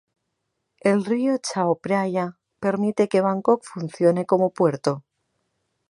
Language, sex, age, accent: Spanish, female, 30-39, España: Norte peninsular (Asturias, Castilla y León, Cantabria, País Vasco, Navarra, Aragón, La Rioja, Guadalajara, Cuenca)